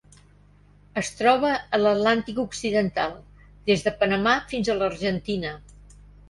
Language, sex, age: Catalan, female, 70-79